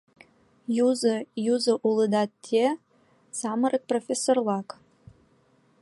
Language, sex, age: Mari, female, 19-29